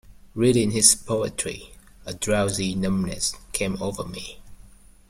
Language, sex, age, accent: English, male, 30-39, United States English